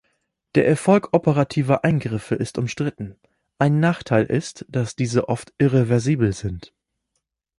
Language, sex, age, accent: German, male, 19-29, Deutschland Deutsch